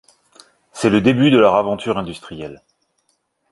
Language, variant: French, Français de métropole